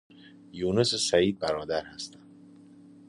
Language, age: Persian, 30-39